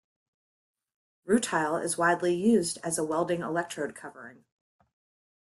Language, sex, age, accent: English, female, 30-39, United States English